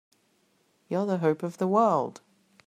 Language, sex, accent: English, female, Australian English